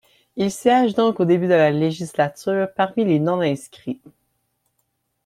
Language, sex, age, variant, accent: French, male, 19-29, Français d'Amérique du Nord, Français du Canada